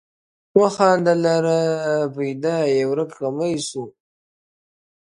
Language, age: Pashto, 19-29